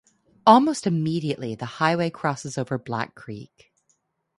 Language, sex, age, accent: English, male, 40-49, United States English